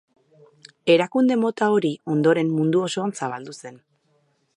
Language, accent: Basque, Mendebalekoa (Araba, Bizkaia, Gipuzkoako mendebaleko herri batzuk)